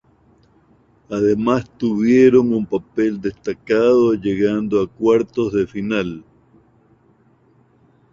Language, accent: Spanish, Andino-Pacífico: Colombia, Perú, Ecuador, oeste de Bolivia y Venezuela andina